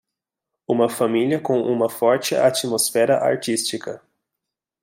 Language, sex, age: Portuguese, male, 19-29